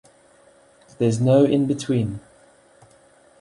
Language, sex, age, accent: English, male, 40-49, Southern African (South Africa, Zimbabwe, Namibia)